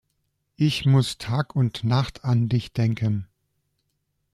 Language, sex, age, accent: German, male, 40-49, Deutschland Deutsch